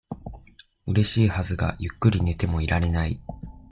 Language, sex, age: Japanese, male, under 19